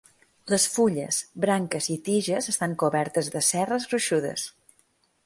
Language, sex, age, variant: Catalan, female, 40-49, Balear